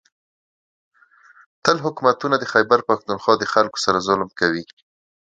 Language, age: Pashto, 19-29